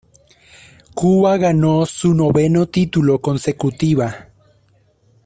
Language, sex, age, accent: Spanish, male, 19-29, Andino-Pacífico: Colombia, Perú, Ecuador, oeste de Bolivia y Venezuela andina